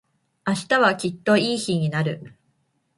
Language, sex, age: Japanese, female, 19-29